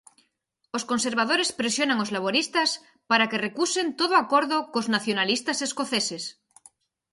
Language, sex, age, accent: Galician, female, 30-39, Central (gheada)